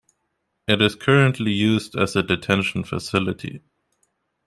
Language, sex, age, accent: English, male, 19-29, United States English